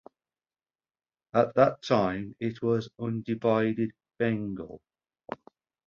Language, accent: English, England English